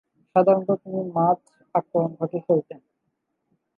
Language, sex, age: Bengali, male, 19-29